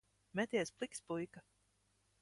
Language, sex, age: Latvian, female, 30-39